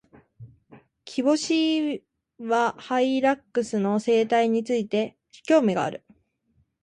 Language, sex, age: Japanese, female, 19-29